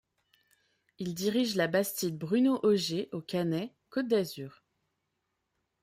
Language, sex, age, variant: French, female, 19-29, Français de métropole